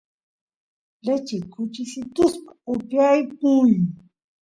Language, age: Santiago del Estero Quichua, 30-39